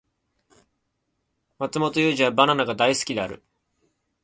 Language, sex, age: Japanese, male, 19-29